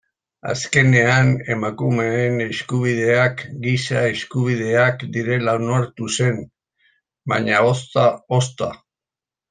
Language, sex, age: Basque, male, 70-79